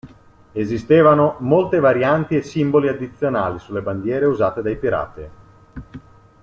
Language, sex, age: Italian, male, 30-39